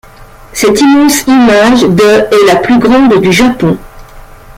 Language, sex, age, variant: French, female, 50-59, Français de métropole